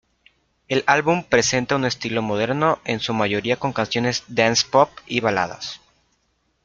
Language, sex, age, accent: Spanish, male, 30-39, México